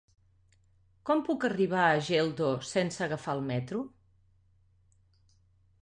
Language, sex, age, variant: Catalan, female, 40-49, Nord-Occidental